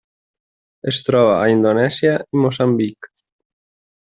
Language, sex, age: Catalan, male, 19-29